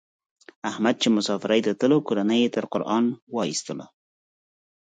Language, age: Pashto, 30-39